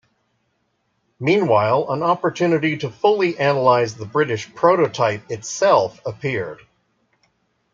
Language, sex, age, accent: English, male, 40-49, United States English